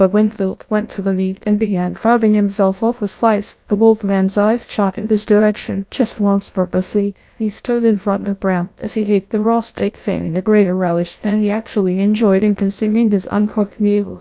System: TTS, GlowTTS